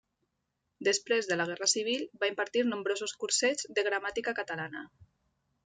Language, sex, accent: Catalan, female, valencià